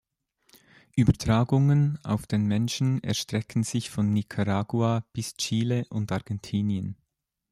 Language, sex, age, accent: German, male, 19-29, Schweizerdeutsch